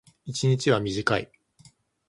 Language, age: Japanese, 19-29